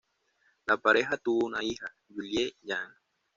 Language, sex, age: Spanish, male, 19-29